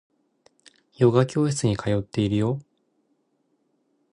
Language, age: Japanese, 19-29